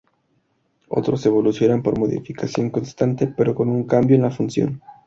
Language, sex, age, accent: Spanish, male, 19-29, México